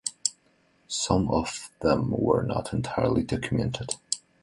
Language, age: English, 19-29